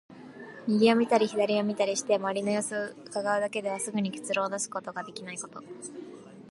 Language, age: Japanese, 19-29